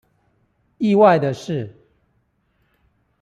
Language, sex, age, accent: Chinese, male, 40-49, 出生地：臺北市